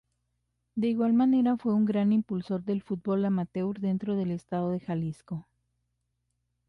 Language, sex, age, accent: Spanish, female, 30-39, México